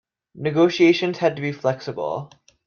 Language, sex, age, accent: English, male, under 19, United States English